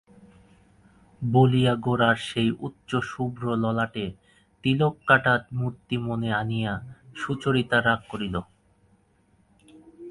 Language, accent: Bengali, Bangla